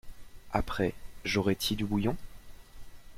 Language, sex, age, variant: French, male, 19-29, Français de métropole